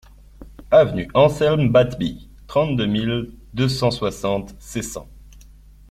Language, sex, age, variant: French, male, 30-39, Français de métropole